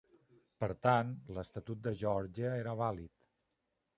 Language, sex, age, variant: Catalan, male, 50-59, Central